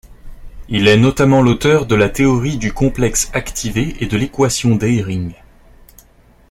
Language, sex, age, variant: French, male, 19-29, Français de métropole